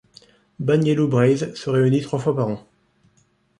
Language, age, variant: French, 30-39, Français de métropole